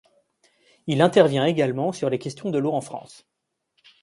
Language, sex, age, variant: French, male, 30-39, Français de métropole